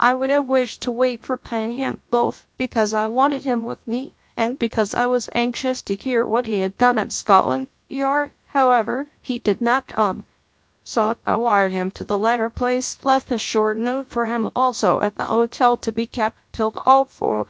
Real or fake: fake